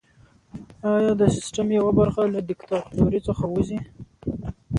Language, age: Pashto, 19-29